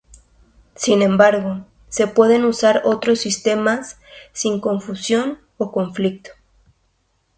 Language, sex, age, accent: Spanish, female, 19-29, México